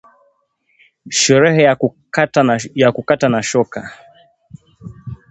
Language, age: Swahili, 19-29